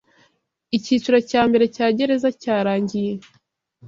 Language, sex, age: Kinyarwanda, female, 30-39